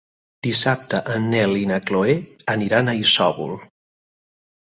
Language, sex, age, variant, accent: Catalan, male, 30-39, Central, Barcelona